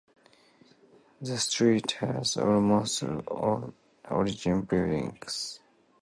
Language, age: English, 19-29